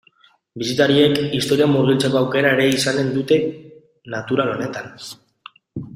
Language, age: Basque, 19-29